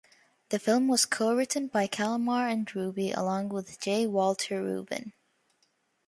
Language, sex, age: English, female, under 19